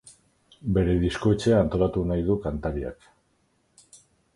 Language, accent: Basque, Erdialdekoa edo Nafarra (Gipuzkoa, Nafarroa)